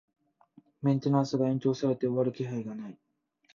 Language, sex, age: Japanese, male, 19-29